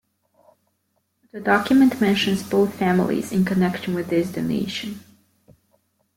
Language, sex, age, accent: English, female, 19-29, United States English